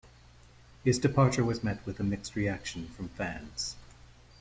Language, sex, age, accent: English, male, 40-49, United States English